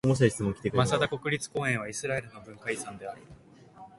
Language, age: Japanese, 19-29